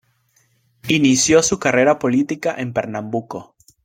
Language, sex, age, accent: Spanish, male, 30-39, Caribe: Cuba, Venezuela, Puerto Rico, República Dominicana, Panamá, Colombia caribeña, México caribeño, Costa del golfo de México